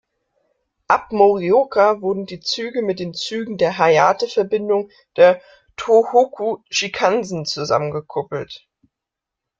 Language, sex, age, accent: German, female, 19-29, Deutschland Deutsch